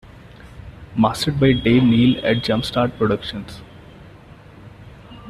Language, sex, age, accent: English, male, 19-29, India and South Asia (India, Pakistan, Sri Lanka)